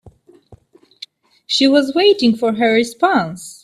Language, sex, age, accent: English, female, 19-29, United States English